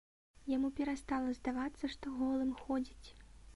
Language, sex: Belarusian, female